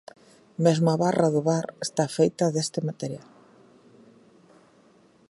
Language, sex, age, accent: Galician, female, 50-59, Central (gheada)